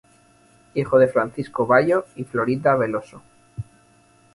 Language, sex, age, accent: Spanish, male, 19-29, España: Norte peninsular (Asturias, Castilla y León, Cantabria, País Vasco, Navarra, Aragón, La Rioja, Guadalajara, Cuenca)